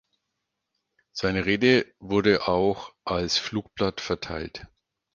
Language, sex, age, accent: German, male, 50-59, Deutschland Deutsch